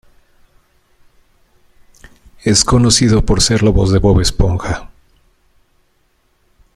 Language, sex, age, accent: Spanish, male, 40-49, México